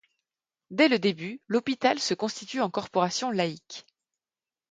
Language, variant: French, Français de métropole